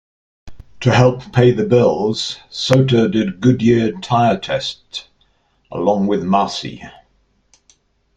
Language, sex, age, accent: English, male, 60-69, England English